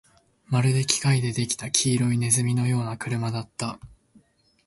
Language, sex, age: Japanese, male, 19-29